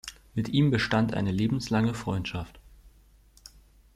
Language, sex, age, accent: German, male, under 19, Deutschland Deutsch